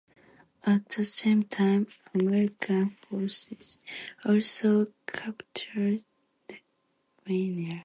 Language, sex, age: English, female, 19-29